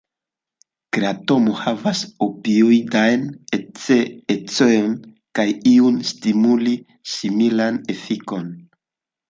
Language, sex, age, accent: Esperanto, male, 19-29, Internacia